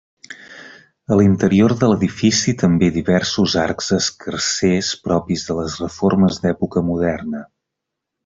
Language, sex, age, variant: Catalan, male, 30-39, Central